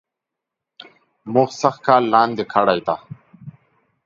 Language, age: Pashto, 30-39